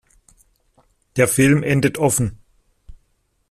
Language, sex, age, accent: German, male, 50-59, Deutschland Deutsch